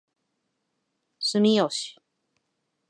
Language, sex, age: Japanese, female, 40-49